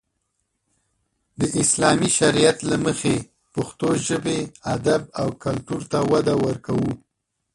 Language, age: Pashto, 40-49